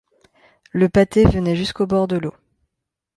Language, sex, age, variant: French, female, 30-39, Français de métropole